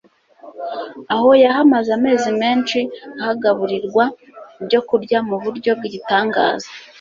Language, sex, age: Kinyarwanda, female, 30-39